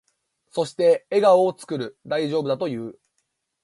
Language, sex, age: Japanese, male, 19-29